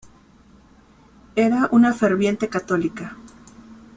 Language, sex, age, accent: Spanish, female, 30-39, México